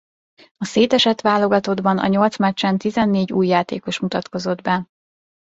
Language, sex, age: Hungarian, female, 19-29